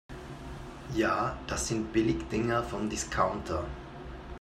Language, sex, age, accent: German, male, 40-49, Österreichisches Deutsch